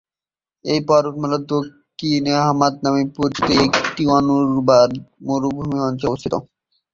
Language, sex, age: Bengali, male, 19-29